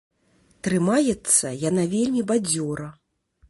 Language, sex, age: Belarusian, female, 40-49